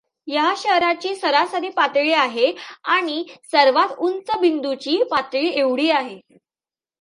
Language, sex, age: Marathi, female, under 19